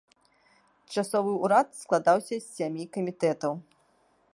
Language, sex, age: Belarusian, female, 30-39